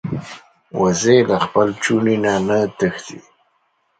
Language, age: Pashto, 30-39